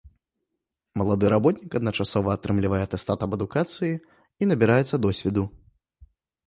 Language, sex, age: Belarusian, male, 19-29